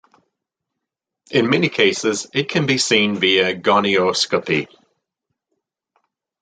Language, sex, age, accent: English, male, 50-59, United States English